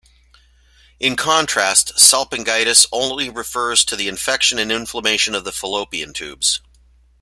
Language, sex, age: English, male, 50-59